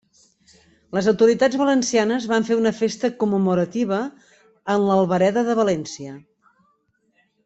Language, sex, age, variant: Catalan, female, 50-59, Central